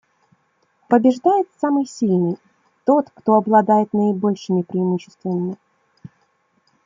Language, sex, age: Russian, female, 30-39